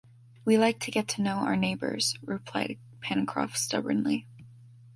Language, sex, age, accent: English, female, under 19, United States English